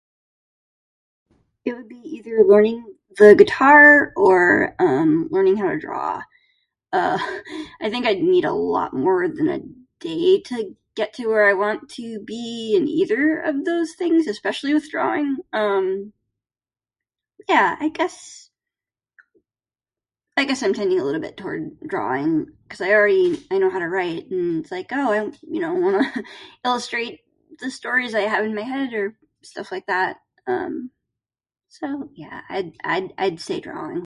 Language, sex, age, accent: English, female, 30-39, United States English